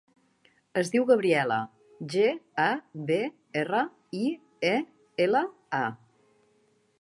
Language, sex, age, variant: Catalan, female, 40-49, Central